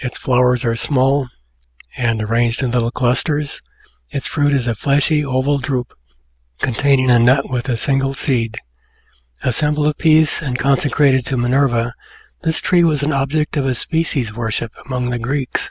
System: none